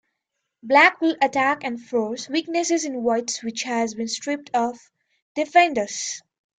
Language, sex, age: English, female, 19-29